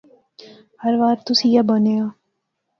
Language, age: Pahari-Potwari, 19-29